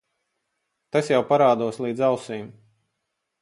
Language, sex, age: Latvian, male, 40-49